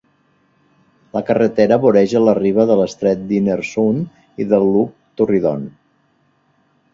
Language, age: Catalan, 40-49